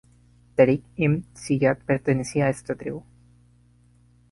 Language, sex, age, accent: Spanish, male, under 19, Andino-Pacífico: Colombia, Perú, Ecuador, oeste de Bolivia y Venezuela andina